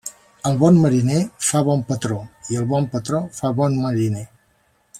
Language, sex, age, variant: Catalan, male, 50-59, Septentrional